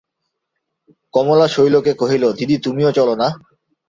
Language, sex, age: Bengali, male, 19-29